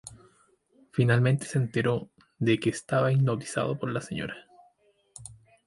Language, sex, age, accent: Spanish, male, 30-39, Chileno: Chile, Cuyo